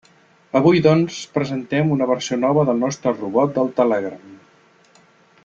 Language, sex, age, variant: Catalan, male, 50-59, Central